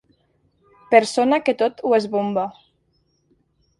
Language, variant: Catalan, Nord-Occidental